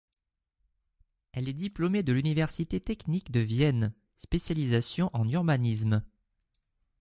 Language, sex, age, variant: French, male, 30-39, Français de métropole